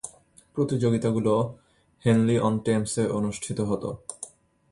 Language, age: Bengali, 19-29